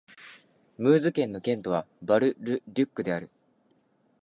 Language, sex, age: Japanese, male, 19-29